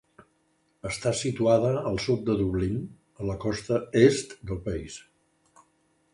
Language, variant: Catalan, Central